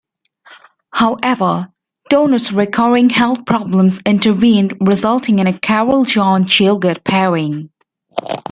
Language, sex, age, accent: English, female, 19-29, England English